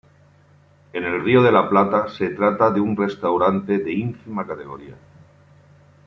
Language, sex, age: Spanish, male, 50-59